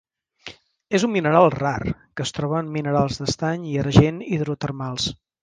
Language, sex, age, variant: Catalan, male, 50-59, Central